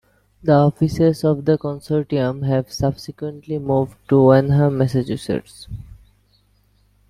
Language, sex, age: English, male, 19-29